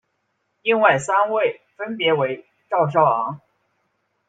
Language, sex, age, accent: Chinese, male, 19-29, 出生地：湖南省